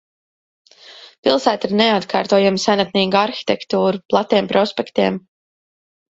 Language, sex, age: Latvian, female, 30-39